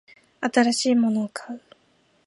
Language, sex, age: Japanese, female, 19-29